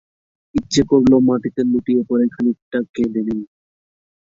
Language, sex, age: Bengali, male, 19-29